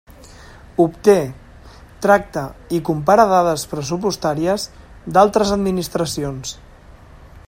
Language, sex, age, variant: Catalan, male, 40-49, Central